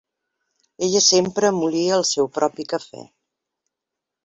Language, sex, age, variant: Catalan, female, 50-59, Central